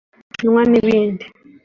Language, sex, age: Kinyarwanda, female, 19-29